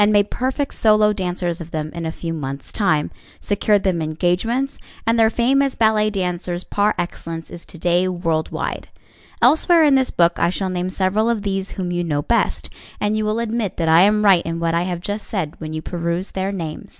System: none